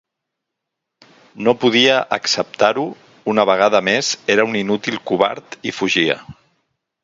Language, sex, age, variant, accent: Catalan, male, 50-59, Central, Barceloní